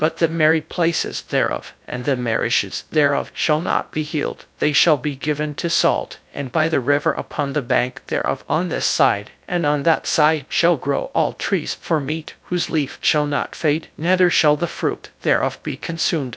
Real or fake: fake